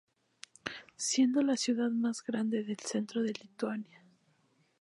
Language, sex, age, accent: Spanish, female, 19-29, México